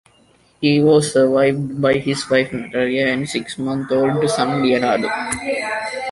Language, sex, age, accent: English, male, under 19, India and South Asia (India, Pakistan, Sri Lanka)